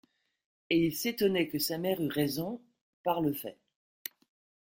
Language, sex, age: French, female, 50-59